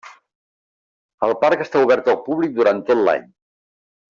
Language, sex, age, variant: Catalan, male, 70-79, Central